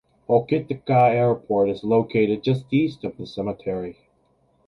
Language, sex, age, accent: English, male, under 19, United States English